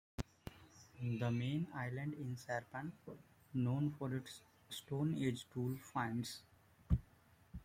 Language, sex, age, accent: English, male, 19-29, India and South Asia (India, Pakistan, Sri Lanka)